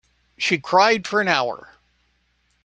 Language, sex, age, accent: English, male, 70-79, United States English